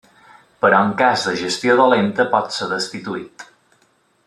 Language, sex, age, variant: Catalan, male, 30-39, Balear